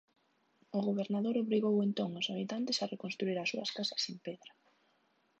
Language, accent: Galician, Normativo (estándar)